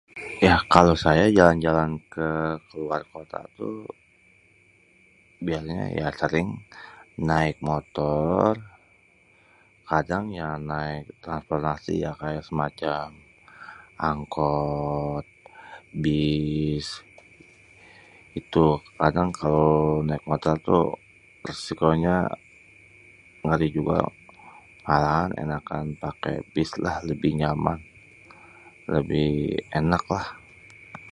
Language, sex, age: Betawi, male, 40-49